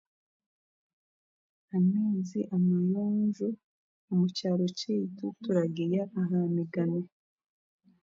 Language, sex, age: Chiga, female, 19-29